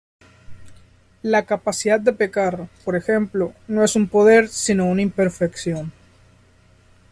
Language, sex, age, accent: Spanish, male, 19-29, México